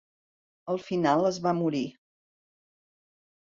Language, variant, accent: Catalan, Central, central